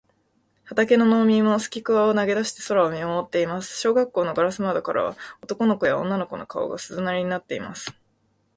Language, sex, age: Japanese, female, 19-29